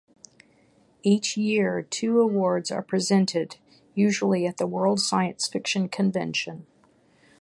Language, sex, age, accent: English, female, 60-69, United States English